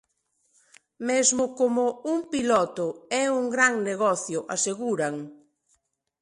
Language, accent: Galician, Neofalante